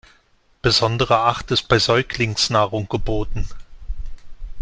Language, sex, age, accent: German, male, 40-49, Deutschland Deutsch